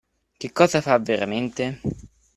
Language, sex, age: Italian, male, 19-29